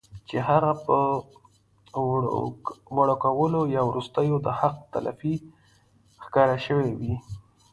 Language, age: Pashto, 19-29